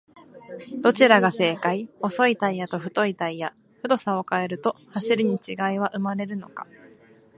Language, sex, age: Japanese, female, 19-29